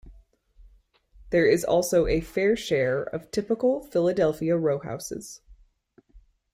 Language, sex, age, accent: English, female, 30-39, United States English